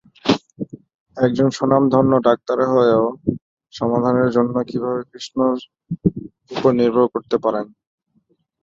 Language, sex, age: Bengali, male, 19-29